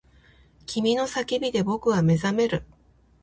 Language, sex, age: Japanese, female, 30-39